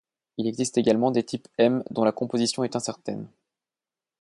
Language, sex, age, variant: French, male, 30-39, Français de métropole